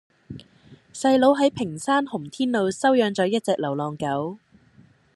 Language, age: Cantonese, 19-29